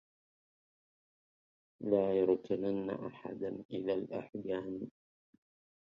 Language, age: Arabic, 40-49